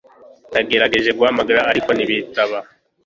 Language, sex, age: Kinyarwanda, male, 19-29